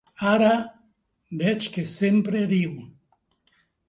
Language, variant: Catalan, Septentrional